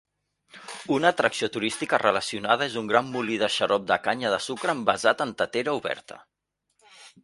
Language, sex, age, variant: Catalan, male, 40-49, Central